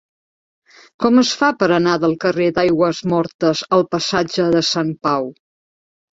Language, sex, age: Catalan, female, 50-59